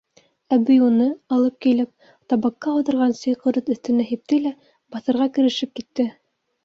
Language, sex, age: Bashkir, female, under 19